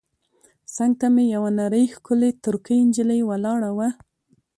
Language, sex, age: Pashto, female, 19-29